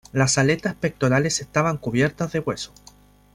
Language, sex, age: Spanish, male, 19-29